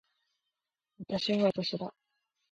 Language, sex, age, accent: Japanese, female, 19-29, 標準語